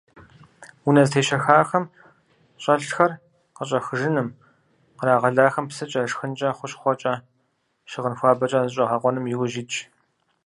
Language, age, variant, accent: Kabardian, 19-29, Адыгэбзэ (Къэбэрдей, Кирил, псоми зэдай), Джылэхъстэней (Gilahsteney)